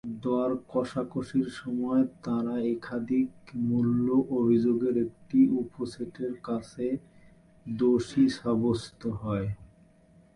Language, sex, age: Bengali, male, 19-29